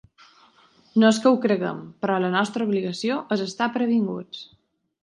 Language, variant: Catalan, Balear